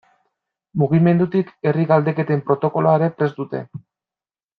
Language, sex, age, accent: Basque, male, 19-29, Mendebalekoa (Araba, Bizkaia, Gipuzkoako mendebaleko herri batzuk)